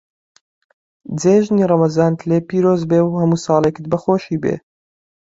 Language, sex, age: Central Kurdish, male, 19-29